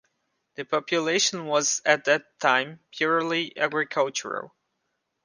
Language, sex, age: English, male, 19-29